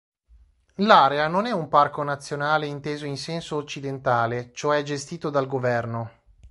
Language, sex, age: Italian, male, 30-39